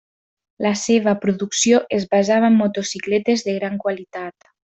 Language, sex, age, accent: Catalan, female, 19-29, valencià